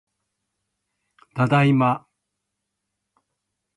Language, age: Japanese, 50-59